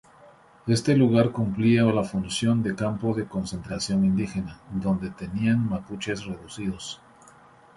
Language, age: Spanish, 50-59